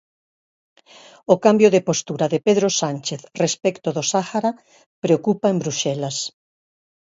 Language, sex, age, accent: Galician, female, 60-69, Normativo (estándar)